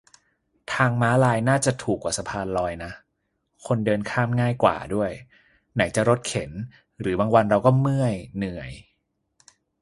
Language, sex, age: Thai, male, 30-39